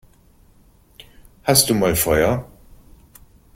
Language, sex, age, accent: German, male, 50-59, Deutschland Deutsch